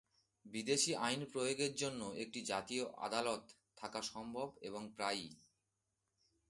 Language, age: Bengali, 40-49